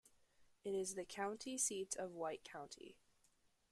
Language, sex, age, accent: English, female, under 19, United States English